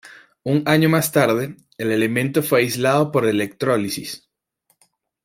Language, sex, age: Spanish, male, 19-29